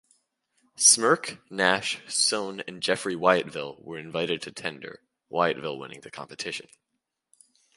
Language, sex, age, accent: English, male, under 19, United States English